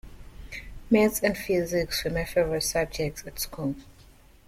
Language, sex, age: English, female, 19-29